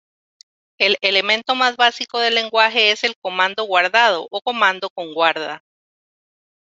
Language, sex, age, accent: Spanish, female, 50-59, América central